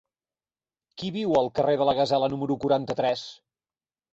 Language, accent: Catalan, nord-oriental